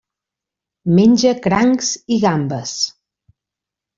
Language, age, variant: Catalan, 40-49, Central